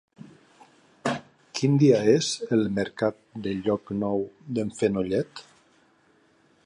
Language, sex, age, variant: Catalan, male, 50-59, Nord-Occidental